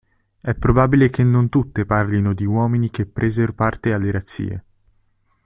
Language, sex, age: Italian, male, under 19